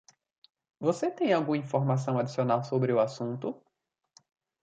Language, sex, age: Portuguese, male, 19-29